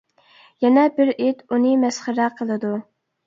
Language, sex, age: Uyghur, female, 19-29